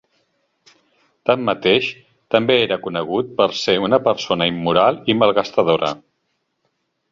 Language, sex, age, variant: Catalan, male, 50-59, Central